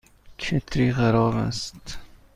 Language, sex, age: Persian, male, 30-39